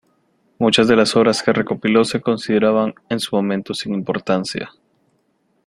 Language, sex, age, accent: Spanish, male, 19-29, América central